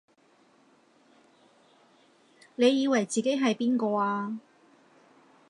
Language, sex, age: Cantonese, female, 40-49